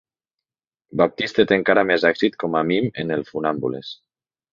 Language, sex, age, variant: Catalan, male, 19-29, Nord-Occidental